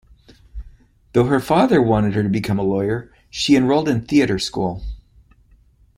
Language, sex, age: English, male, 50-59